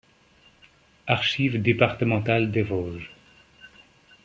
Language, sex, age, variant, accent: French, male, 30-39, Français d'Europe, Français de Belgique